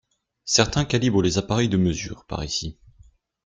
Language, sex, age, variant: French, male, 19-29, Français de métropole